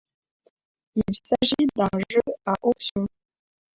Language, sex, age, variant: French, female, 30-39, Français de métropole